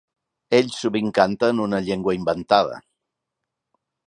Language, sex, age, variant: Catalan, male, 60-69, Central